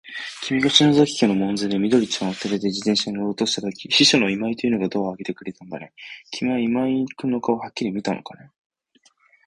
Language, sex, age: Japanese, male, 19-29